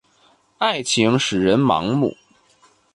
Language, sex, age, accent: Chinese, male, 19-29, 出生地：北京市